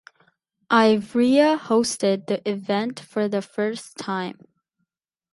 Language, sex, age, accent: English, female, under 19, United States English